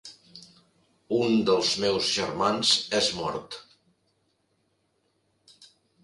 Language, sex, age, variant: Catalan, male, 50-59, Central